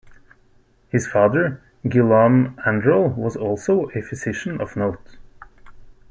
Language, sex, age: English, male, 19-29